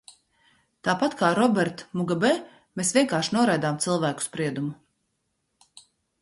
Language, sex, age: Latvian, female, 50-59